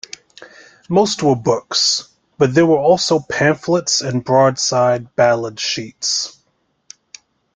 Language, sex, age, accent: English, male, 30-39, United States English